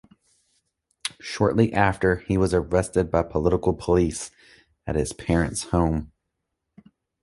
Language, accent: English, United States English